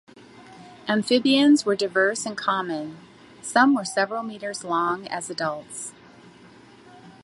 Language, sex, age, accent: English, female, 60-69, United States English